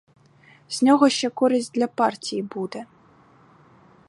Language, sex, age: Ukrainian, female, 19-29